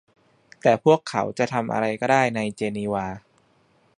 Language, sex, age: Thai, male, 30-39